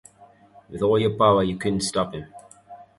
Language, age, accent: English, 19-29, England English